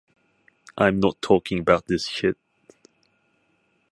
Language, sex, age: English, male, 19-29